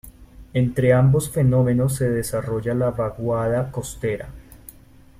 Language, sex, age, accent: Spanish, male, 30-39, Caribe: Cuba, Venezuela, Puerto Rico, República Dominicana, Panamá, Colombia caribeña, México caribeño, Costa del golfo de México